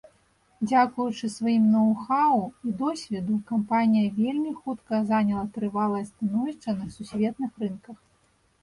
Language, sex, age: Belarusian, female, 30-39